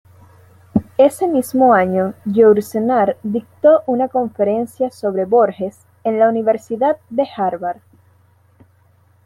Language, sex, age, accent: Spanish, female, 19-29, Caribe: Cuba, Venezuela, Puerto Rico, República Dominicana, Panamá, Colombia caribeña, México caribeño, Costa del golfo de México